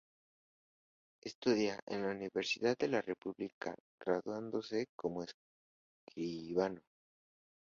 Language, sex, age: Spanish, male, 19-29